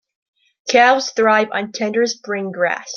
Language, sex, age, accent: English, female, under 19, United States English